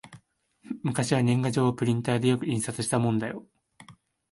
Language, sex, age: Japanese, male, 19-29